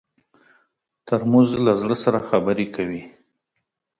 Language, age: Pashto, 30-39